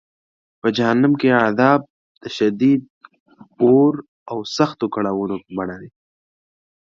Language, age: Pashto, 19-29